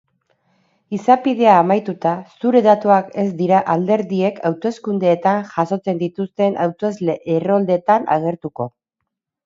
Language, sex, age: Basque, female, 30-39